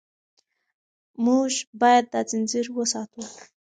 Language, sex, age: Pashto, female, 19-29